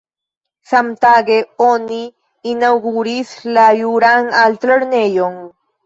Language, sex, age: Esperanto, female, 19-29